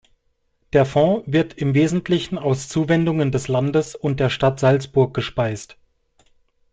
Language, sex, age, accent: German, male, 30-39, Deutschland Deutsch